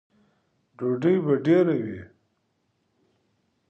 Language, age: Pashto, 40-49